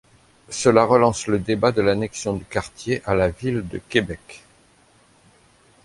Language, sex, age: French, male, 50-59